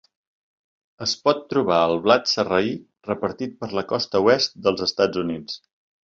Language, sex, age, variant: Catalan, male, 40-49, Central